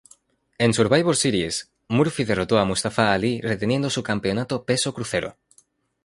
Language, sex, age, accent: Spanish, male, 19-29, España: Centro-Sur peninsular (Madrid, Toledo, Castilla-La Mancha)